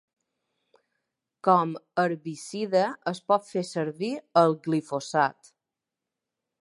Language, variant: Catalan, Balear